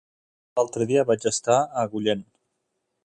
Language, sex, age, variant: Catalan, male, 40-49, Nord-Occidental